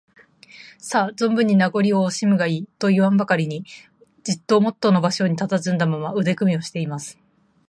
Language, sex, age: Japanese, female, 30-39